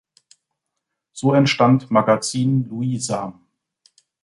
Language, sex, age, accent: German, male, 40-49, Deutschland Deutsch